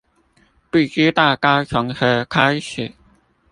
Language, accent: Chinese, 出生地：臺北市